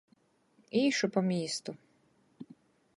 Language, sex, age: Latgalian, female, 30-39